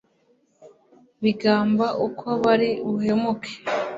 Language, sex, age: Kinyarwanda, female, 19-29